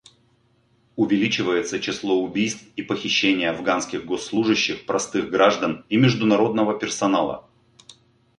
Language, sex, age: Russian, male, 40-49